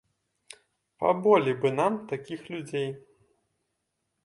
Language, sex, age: Belarusian, male, 19-29